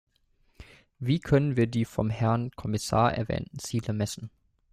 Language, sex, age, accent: German, male, 19-29, Deutschland Deutsch